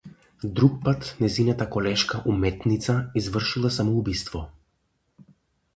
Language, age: Macedonian, 19-29